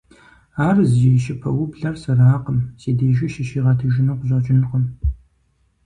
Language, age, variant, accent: Kabardian, 19-29, Адыгэбзэ (Къэбэрдей, Кирил, псоми зэдай), Джылэхъстэней (Gilahsteney)